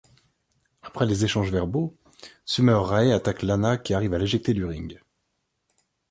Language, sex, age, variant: French, male, 30-39, Français de métropole